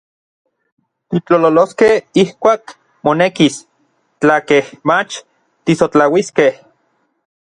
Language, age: Orizaba Nahuatl, 30-39